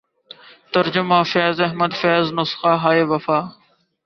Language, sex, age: Urdu, male, 19-29